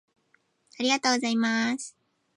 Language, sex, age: Japanese, female, 19-29